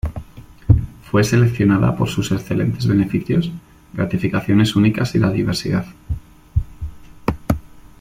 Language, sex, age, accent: Spanish, male, 19-29, España: Centro-Sur peninsular (Madrid, Toledo, Castilla-La Mancha)